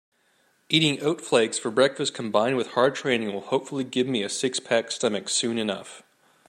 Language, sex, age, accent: English, male, 30-39, United States English